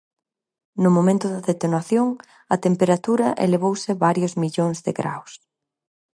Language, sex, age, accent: Galician, female, 30-39, Normativo (estándar)